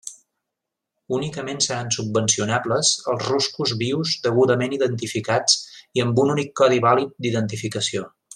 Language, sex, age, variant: Catalan, male, 40-49, Central